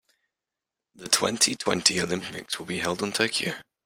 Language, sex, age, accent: English, male, under 19, England English